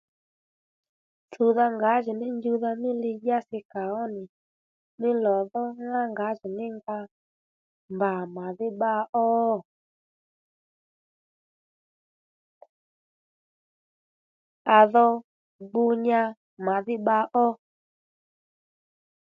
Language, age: Lendu, 19-29